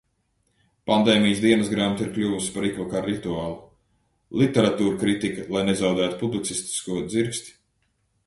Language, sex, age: Latvian, male, 30-39